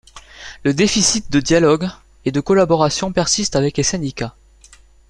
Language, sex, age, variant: French, male, 19-29, Français de métropole